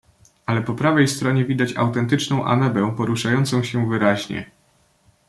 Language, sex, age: Polish, male, 19-29